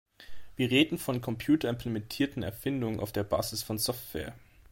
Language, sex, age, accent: German, male, 19-29, Deutschland Deutsch